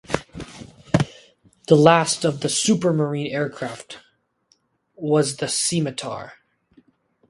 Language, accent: English, United States English